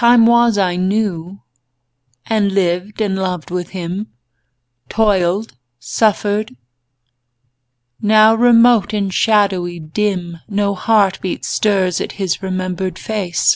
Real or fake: real